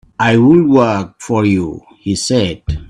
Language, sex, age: English, male, 40-49